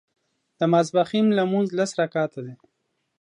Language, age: Pashto, 19-29